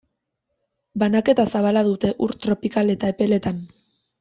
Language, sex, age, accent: Basque, female, under 19, Erdialdekoa edo Nafarra (Gipuzkoa, Nafarroa)